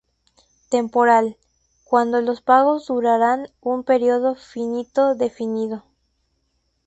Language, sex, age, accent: Spanish, male, 19-29, México